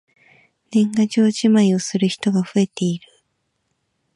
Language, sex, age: Japanese, female, 19-29